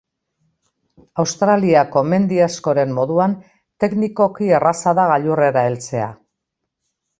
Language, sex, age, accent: Basque, female, 60-69, Mendebalekoa (Araba, Bizkaia, Gipuzkoako mendebaleko herri batzuk)